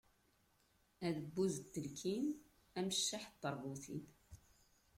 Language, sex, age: Kabyle, female, 80-89